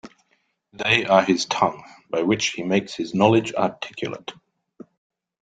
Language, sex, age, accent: English, male, 30-39, Australian English